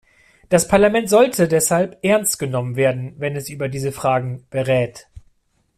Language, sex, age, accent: German, male, 40-49, Deutschland Deutsch